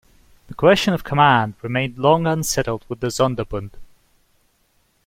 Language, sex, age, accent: English, male, 30-39, England English